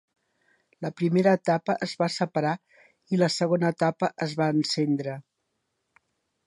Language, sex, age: Catalan, female, 60-69